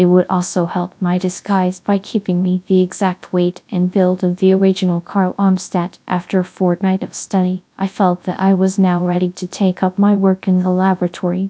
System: TTS, GradTTS